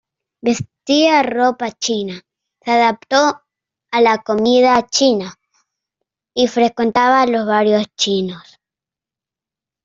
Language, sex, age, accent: Spanish, male, under 19, Andino-Pacífico: Colombia, Perú, Ecuador, oeste de Bolivia y Venezuela andina